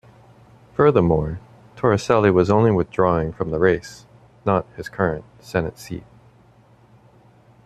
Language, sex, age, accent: English, male, 40-49, United States English